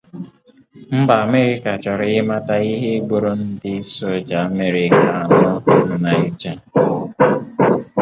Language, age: Igbo, 19-29